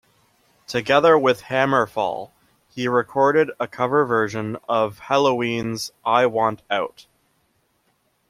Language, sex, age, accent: English, male, 19-29, Canadian English